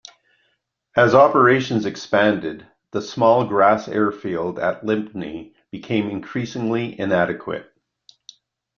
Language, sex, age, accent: English, male, 60-69, Canadian English